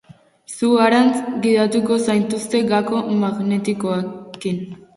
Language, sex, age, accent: Basque, female, under 19, Mendebalekoa (Araba, Bizkaia, Gipuzkoako mendebaleko herri batzuk)